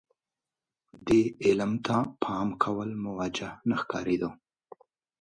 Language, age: Pashto, 50-59